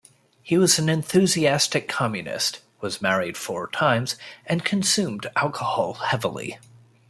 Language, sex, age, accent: English, male, 30-39, United States English